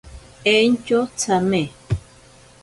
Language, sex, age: Ashéninka Perené, female, 40-49